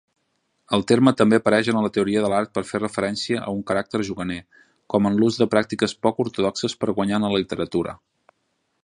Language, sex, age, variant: Catalan, male, 30-39, Central